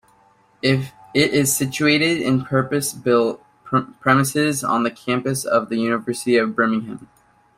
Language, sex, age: English, male, 19-29